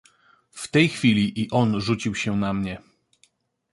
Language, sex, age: Polish, male, 30-39